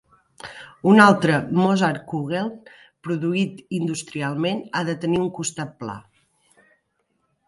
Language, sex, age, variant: Catalan, female, 40-49, Central